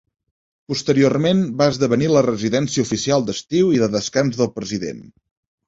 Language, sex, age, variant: Catalan, male, 19-29, Central